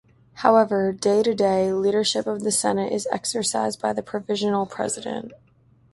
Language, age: English, 19-29